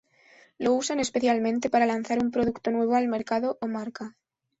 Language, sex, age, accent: Spanish, female, 19-29, España: Centro-Sur peninsular (Madrid, Toledo, Castilla-La Mancha)